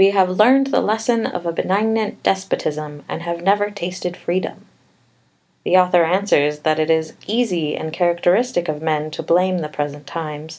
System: none